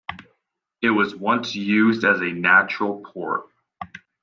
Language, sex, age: English, male, 19-29